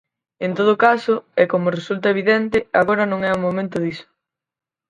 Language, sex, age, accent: Galician, female, under 19, Central (gheada); Normativo (estándar)